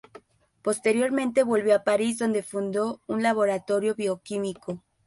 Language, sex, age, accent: Spanish, female, 19-29, México